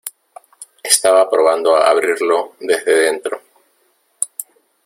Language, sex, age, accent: Spanish, male, 40-49, Andino-Pacífico: Colombia, Perú, Ecuador, oeste de Bolivia y Venezuela andina